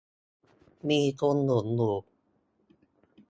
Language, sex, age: Thai, male, 19-29